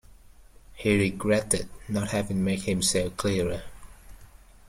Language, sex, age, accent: English, male, 30-39, United States English